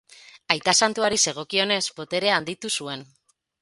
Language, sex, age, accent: Basque, female, 30-39, Mendebalekoa (Araba, Bizkaia, Gipuzkoako mendebaleko herri batzuk)